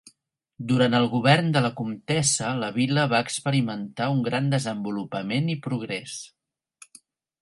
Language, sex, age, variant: Catalan, male, 40-49, Central